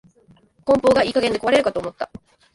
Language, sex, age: Japanese, female, under 19